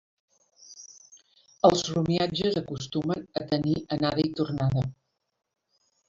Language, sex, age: Catalan, female, 50-59